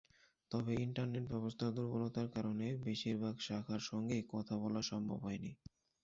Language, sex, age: Bengali, male, 19-29